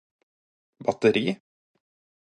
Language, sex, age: Norwegian Bokmål, male, 30-39